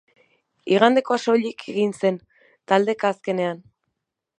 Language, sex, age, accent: Basque, female, 30-39, Erdialdekoa edo Nafarra (Gipuzkoa, Nafarroa)